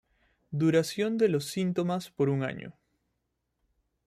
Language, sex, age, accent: Spanish, male, 30-39, Andino-Pacífico: Colombia, Perú, Ecuador, oeste de Bolivia y Venezuela andina